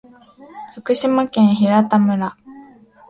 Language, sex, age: Japanese, female, 19-29